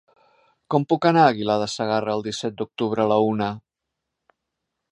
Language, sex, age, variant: Catalan, male, 60-69, Central